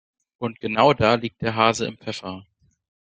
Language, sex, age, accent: German, male, 19-29, Deutschland Deutsch